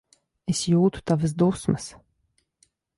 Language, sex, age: Latvian, female, 30-39